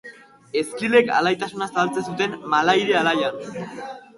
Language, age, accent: Basque, under 19, Mendebalekoa (Araba, Bizkaia, Gipuzkoako mendebaleko herri batzuk)